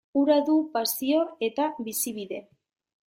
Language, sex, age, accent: Basque, female, 19-29, Mendebalekoa (Araba, Bizkaia, Gipuzkoako mendebaleko herri batzuk)